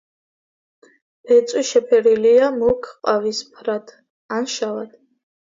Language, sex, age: Georgian, female, under 19